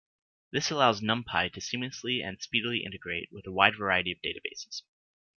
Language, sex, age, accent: English, male, 30-39, United States English